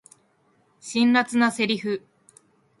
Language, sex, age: Japanese, female, 19-29